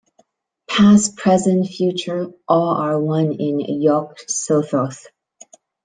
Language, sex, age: English, female, 50-59